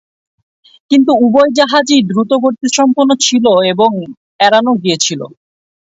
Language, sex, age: Bengali, male, 19-29